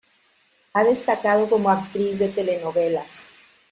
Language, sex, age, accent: Spanish, female, 50-59, México